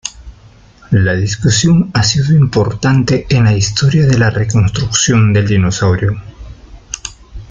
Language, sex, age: Spanish, male, 30-39